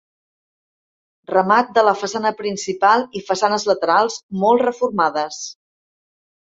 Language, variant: Catalan, Central